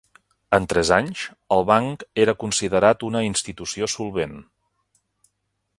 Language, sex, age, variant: Catalan, male, 50-59, Central